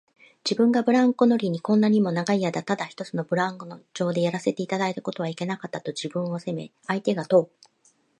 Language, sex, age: Japanese, female, 50-59